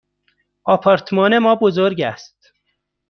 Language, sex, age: Persian, male, 30-39